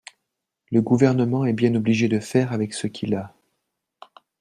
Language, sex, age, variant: French, male, 40-49, Français de métropole